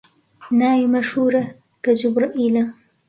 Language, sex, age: Central Kurdish, female, 19-29